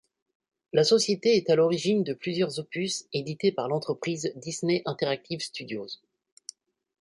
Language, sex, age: French, male, 19-29